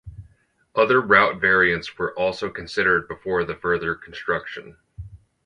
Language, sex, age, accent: English, male, 30-39, United States English